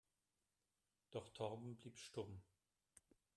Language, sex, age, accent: German, male, 50-59, Deutschland Deutsch